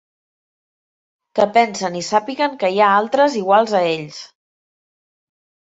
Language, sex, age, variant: Catalan, female, 40-49, Central